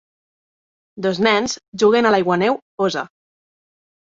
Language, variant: Catalan, Nord-Occidental